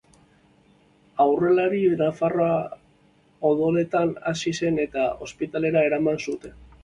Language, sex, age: Basque, male, 30-39